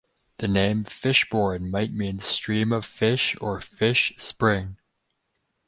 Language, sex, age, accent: English, male, 19-29, United States English